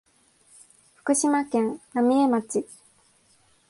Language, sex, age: Japanese, female, 19-29